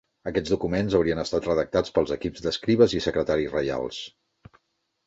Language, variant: Catalan, Central